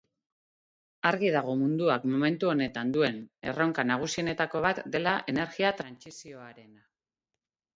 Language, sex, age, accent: Basque, female, 40-49, Mendebalekoa (Araba, Bizkaia, Gipuzkoako mendebaleko herri batzuk)